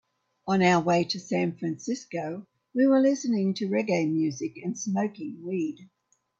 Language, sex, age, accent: English, female, 70-79, Australian English